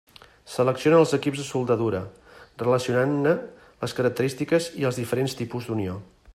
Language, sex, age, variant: Catalan, male, 50-59, Central